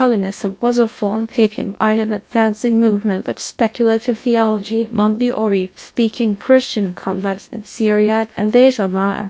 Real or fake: fake